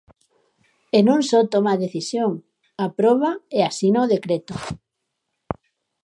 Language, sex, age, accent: Galician, female, 40-49, Oriental (común en zona oriental)